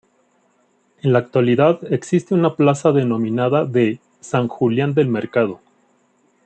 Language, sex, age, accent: Spanish, male, 40-49, México